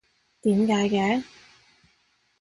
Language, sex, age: Cantonese, female, 19-29